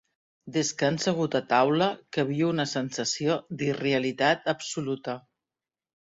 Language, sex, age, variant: Catalan, female, 50-59, Central